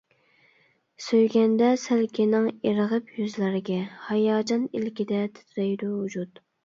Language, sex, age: Uyghur, female, 19-29